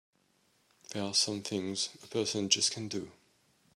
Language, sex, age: English, male, 30-39